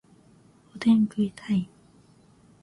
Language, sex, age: Japanese, female, under 19